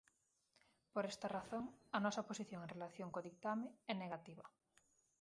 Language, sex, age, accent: Galician, female, 30-39, Normativo (estándar)